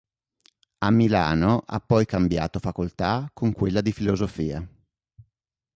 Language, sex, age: Italian, male, 30-39